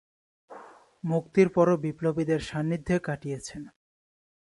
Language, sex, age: Bengali, male, 19-29